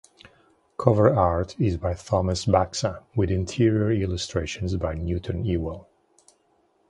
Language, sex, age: English, male, 40-49